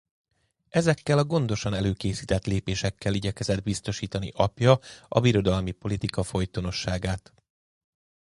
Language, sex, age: Hungarian, male, 40-49